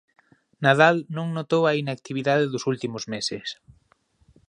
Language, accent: Galician, Oriental (común en zona oriental)